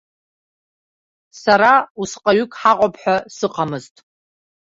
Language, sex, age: Abkhazian, female, 30-39